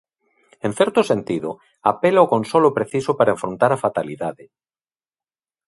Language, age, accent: Galician, 40-49, Normativo (estándar)